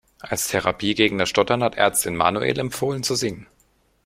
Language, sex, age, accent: German, male, under 19, Deutschland Deutsch